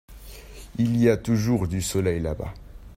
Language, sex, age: French, male, under 19